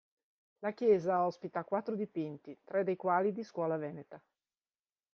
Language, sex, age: Italian, female, 50-59